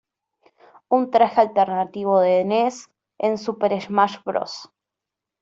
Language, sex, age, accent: Spanish, female, 19-29, Rioplatense: Argentina, Uruguay, este de Bolivia, Paraguay